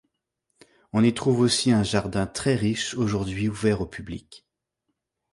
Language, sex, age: French, male, 30-39